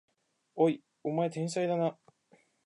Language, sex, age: Japanese, male, 19-29